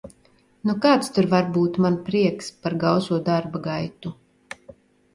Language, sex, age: Latvian, female, 40-49